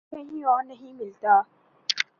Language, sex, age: Urdu, male, 19-29